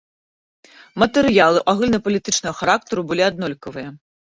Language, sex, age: Belarusian, female, 40-49